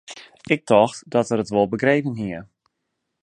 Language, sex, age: Western Frisian, male, 19-29